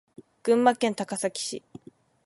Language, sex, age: Japanese, female, 19-29